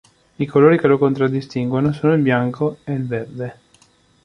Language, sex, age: Italian, male, 19-29